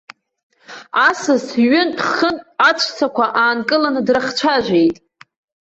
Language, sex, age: Abkhazian, female, under 19